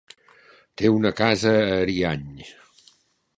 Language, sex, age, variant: Catalan, male, 60-69, Central